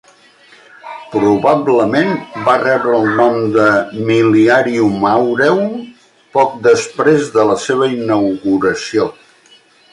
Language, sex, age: Catalan, male, 80-89